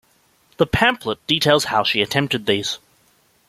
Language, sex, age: English, male, 19-29